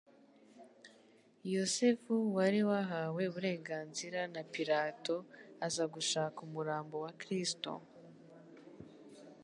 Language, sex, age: Kinyarwanda, female, 19-29